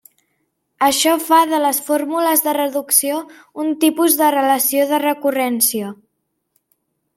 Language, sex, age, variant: Catalan, female, under 19, Central